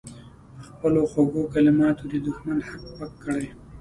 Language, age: Pashto, 30-39